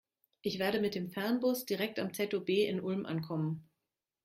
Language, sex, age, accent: German, female, 40-49, Deutschland Deutsch